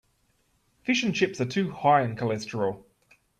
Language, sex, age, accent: English, male, 30-39, Australian English